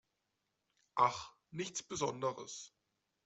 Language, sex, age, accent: German, male, 19-29, Deutschland Deutsch